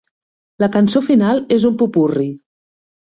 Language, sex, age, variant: Catalan, female, 50-59, Central